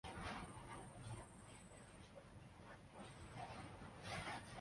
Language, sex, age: Urdu, male, 19-29